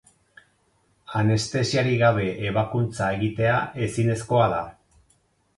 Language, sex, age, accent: Basque, male, 60-69, Erdialdekoa edo Nafarra (Gipuzkoa, Nafarroa)